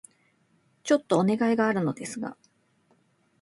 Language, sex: Japanese, female